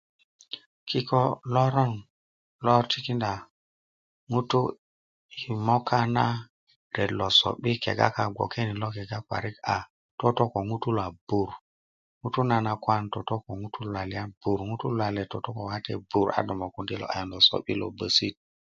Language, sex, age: Kuku, male, 30-39